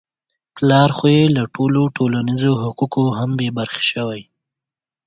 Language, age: Pashto, 19-29